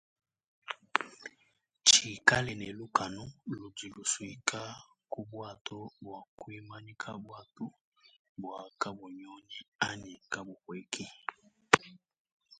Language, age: Luba-Lulua, 19-29